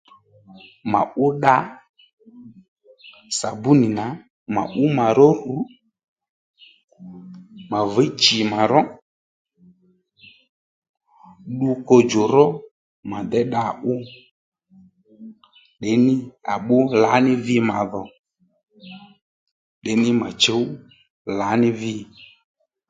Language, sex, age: Lendu, male, 30-39